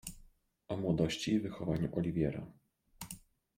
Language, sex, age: Polish, male, 19-29